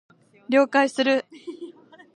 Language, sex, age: Japanese, female, 19-29